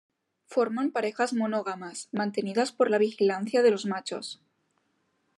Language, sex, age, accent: Spanish, female, under 19, España: Norte peninsular (Asturias, Castilla y León, Cantabria, País Vasco, Navarra, Aragón, La Rioja, Guadalajara, Cuenca)